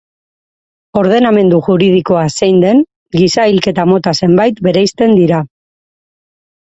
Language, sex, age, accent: Basque, female, 30-39, Mendebalekoa (Araba, Bizkaia, Gipuzkoako mendebaleko herri batzuk)